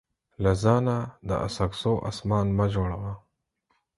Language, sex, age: Pashto, male, 40-49